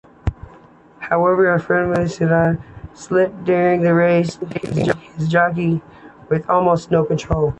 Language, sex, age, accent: English, female, 30-39, United States English